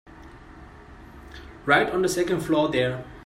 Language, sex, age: English, male, 19-29